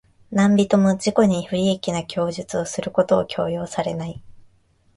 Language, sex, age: Japanese, female, 19-29